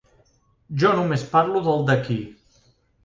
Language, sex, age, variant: Catalan, male, 40-49, Central